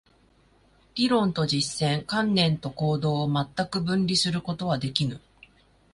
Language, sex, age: Japanese, female, 40-49